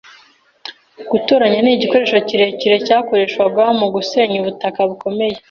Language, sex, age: Kinyarwanda, female, 19-29